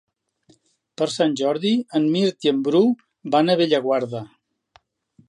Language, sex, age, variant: Catalan, male, 60-69, Central